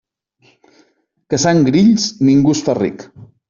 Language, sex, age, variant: Catalan, male, 40-49, Central